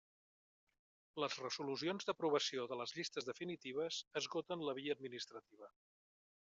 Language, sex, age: Catalan, male, 50-59